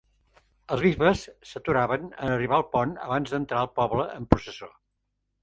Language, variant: Catalan, Central